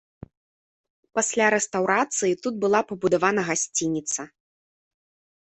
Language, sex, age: Belarusian, female, 19-29